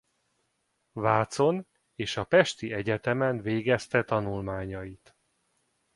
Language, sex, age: Hungarian, male, 40-49